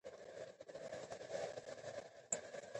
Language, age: Pashto, 19-29